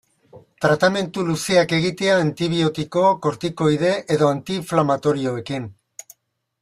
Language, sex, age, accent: Basque, male, 60-69, Mendebalekoa (Araba, Bizkaia, Gipuzkoako mendebaleko herri batzuk)